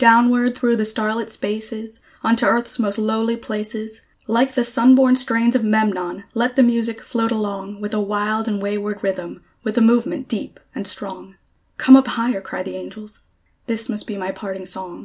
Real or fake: real